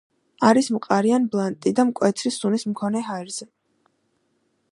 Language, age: Georgian, under 19